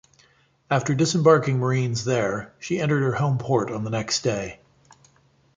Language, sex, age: English, male, 40-49